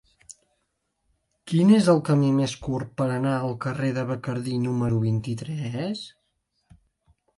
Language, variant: Catalan, Septentrional